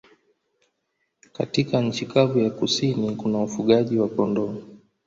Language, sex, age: Swahili, male, 19-29